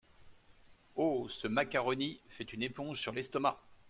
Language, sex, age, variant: French, male, 40-49, Français de métropole